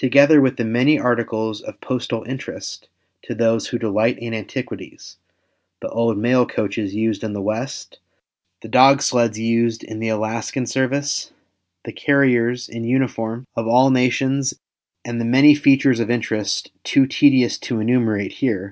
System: none